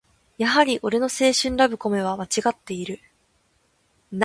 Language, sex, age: Japanese, female, under 19